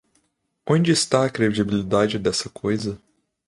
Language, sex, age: Portuguese, male, 19-29